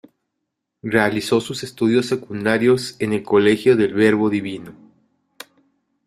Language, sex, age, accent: Spanish, male, 30-39, México